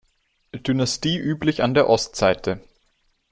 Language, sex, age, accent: German, male, 19-29, Österreichisches Deutsch